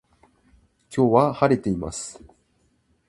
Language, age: Japanese, 19-29